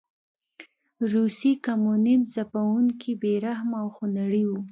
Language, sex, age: Pashto, female, 19-29